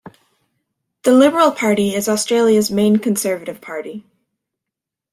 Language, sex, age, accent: English, female, under 19, Canadian English